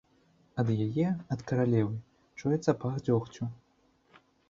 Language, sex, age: Belarusian, male, 19-29